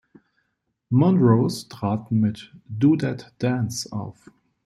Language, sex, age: German, male, 30-39